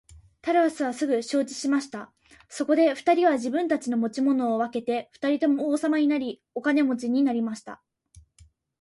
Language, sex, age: Japanese, female, under 19